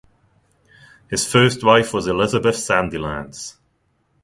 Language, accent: English, England English